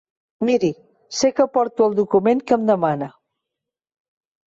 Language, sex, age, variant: Catalan, female, 60-69, Central